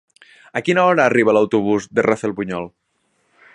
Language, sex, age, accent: Catalan, male, 19-29, Ebrenc